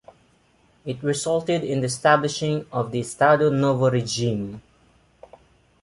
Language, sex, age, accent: English, male, 19-29, Filipino